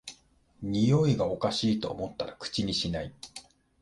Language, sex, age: Japanese, male, 50-59